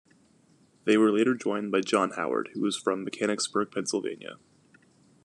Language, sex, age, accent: English, male, 19-29, United States English